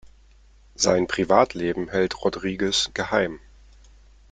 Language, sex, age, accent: German, male, 30-39, Deutschland Deutsch